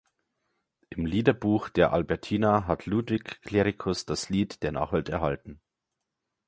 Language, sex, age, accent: German, male, 19-29, Deutschland Deutsch